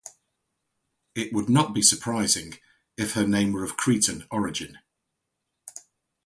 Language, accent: English, England English